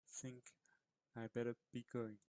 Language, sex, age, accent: English, male, 19-29, England English